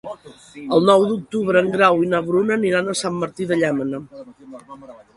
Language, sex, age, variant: Catalan, female, 50-59, Central